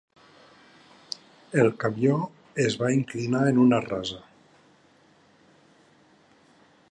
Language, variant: Catalan, Nord-Occidental